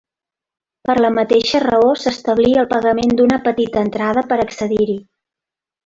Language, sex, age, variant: Catalan, female, 40-49, Central